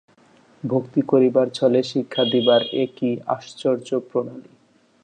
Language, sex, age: Bengali, male, 19-29